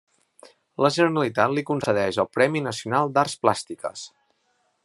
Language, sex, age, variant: Catalan, male, 40-49, Central